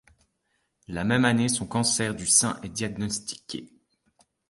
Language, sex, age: French, male, 19-29